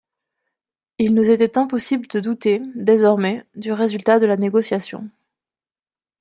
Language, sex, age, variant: French, female, 30-39, Français de métropole